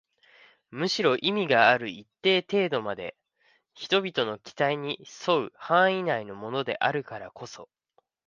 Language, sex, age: Japanese, male, 19-29